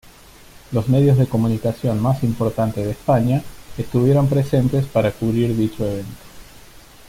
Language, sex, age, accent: Spanish, male, 40-49, Rioplatense: Argentina, Uruguay, este de Bolivia, Paraguay